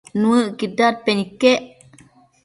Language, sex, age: Matsés, female, 30-39